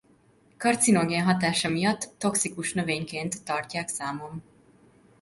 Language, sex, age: Hungarian, female, 19-29